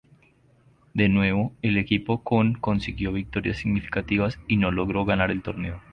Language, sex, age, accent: Spanish, male, 19-29, Andino-Pacífico: Colombia, Perú, Ecuador, oeste de Bolivia y Venezuela andina